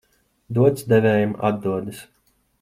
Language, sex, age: Latvian, male, 19-29